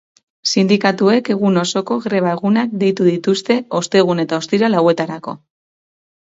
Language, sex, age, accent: Basque, female, 30-39, Mendebalekoa (Araba, Bizkaia, Gipuzkoako mendebaleko herri batzuk)